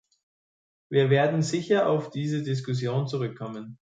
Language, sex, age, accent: German, male, 30-39, Österreichisches Deutsch